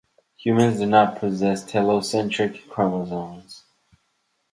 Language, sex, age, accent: English, male, 19-29, United States English